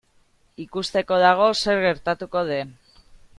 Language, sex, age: Basque, female, 30-39